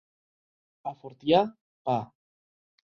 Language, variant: Catalan, Nord-Occidental